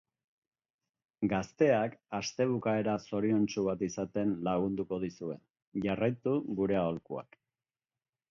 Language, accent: Basque, Erdialdekoa edo Nafarra (Gipuzkoa, Nafarroa)